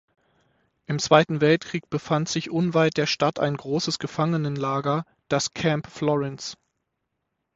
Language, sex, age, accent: German, male, 30-39, Deutschland Deutsch